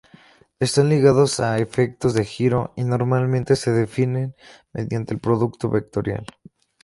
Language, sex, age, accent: Spanish, male, 19-29, México